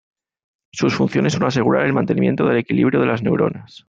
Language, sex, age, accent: Spanish, male, 40-49, España: Sur peninsular (Andalucia, Extremadura, Murcia)